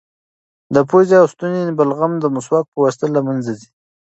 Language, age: Pashto, 19-29